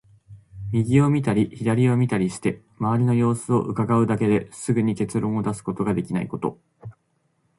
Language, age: Japanese, 19-29